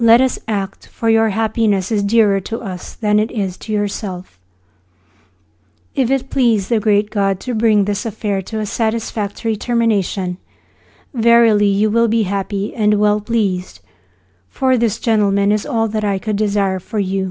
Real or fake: real